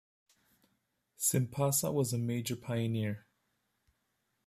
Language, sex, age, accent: English, male, 30-39, United States English